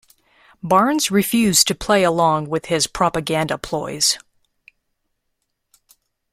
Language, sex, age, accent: English, female, 30-39, United States English